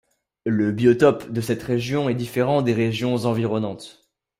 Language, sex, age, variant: French, male, under 19, Français de métropole